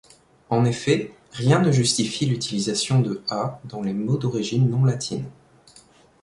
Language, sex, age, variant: French, male, 19-29, Français de métropole